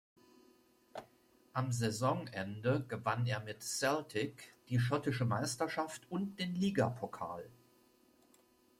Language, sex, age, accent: German, male, 50-59, Deutschland Deutsch